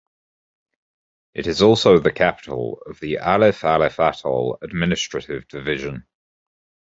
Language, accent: English, England English